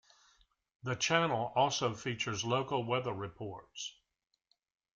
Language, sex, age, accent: English, male, 60-69, United States English